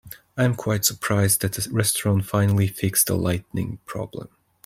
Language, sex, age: English, male, 19-29